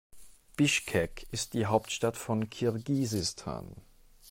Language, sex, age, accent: German, male, 19-29, Deutschland Deutsch